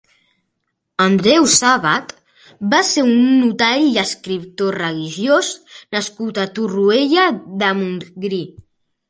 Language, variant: Catalan, Central